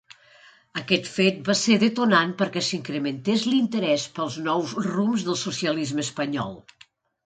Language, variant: Catalan, Nord-Occidental